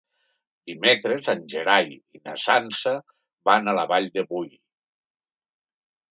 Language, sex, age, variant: Catalan, male, 60-69, Nord-Occidental